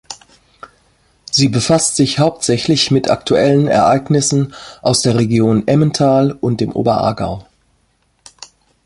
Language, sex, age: German, female, 50-59